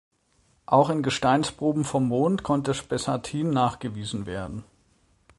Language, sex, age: German, male, 40-49